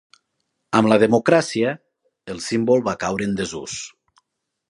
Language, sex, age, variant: Catalan, male, 30-39, Nord-Occidental